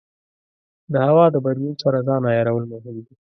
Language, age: Pashto, 19-29